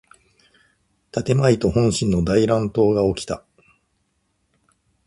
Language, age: Japanese, 50-59